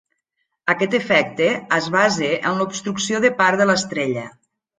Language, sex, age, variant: Catalan, female, 40-49, Nord-Occidental